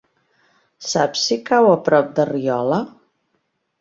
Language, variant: Catalan, Central